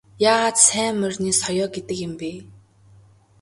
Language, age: Mongolian, 19-29